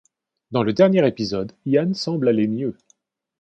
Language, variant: French, Français de métropole